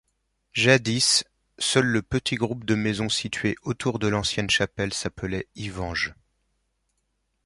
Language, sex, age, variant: French, male, 30-39, Français de métropole